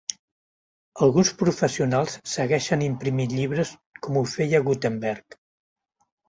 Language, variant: Catalan, Central